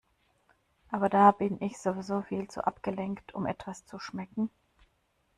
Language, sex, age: German, female, 40-49